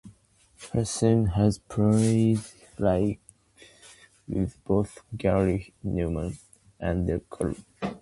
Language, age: English, under 19